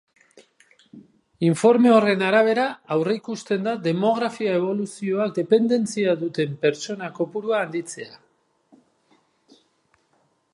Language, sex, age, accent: Basque, male, 40-49, Mendebalekoa (Araba, Bizkaia, Gipuzkoako mendebaleko herri batzuk)